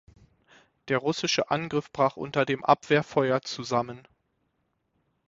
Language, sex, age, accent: German, male, 30-39, Deutschland Deutsch